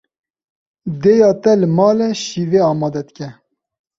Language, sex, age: Kurdish, male, 19-29